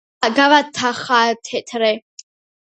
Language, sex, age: Georgian, female, under 19